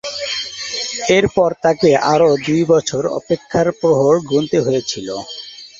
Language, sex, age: Bengali, male, 30-39